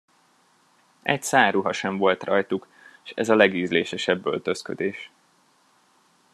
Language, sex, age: Hungarian, male, 19-29